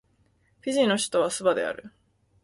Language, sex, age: Japanese, female, 19-29